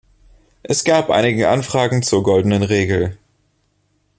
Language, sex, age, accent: German, male, 19-29, Deutschland Deutsch